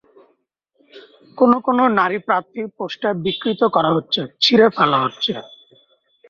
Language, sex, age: Bengali, male, 30-39